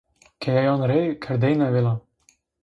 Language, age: Zaza, 19-29